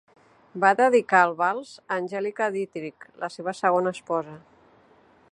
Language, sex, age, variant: Catalan, female, 50-59, Central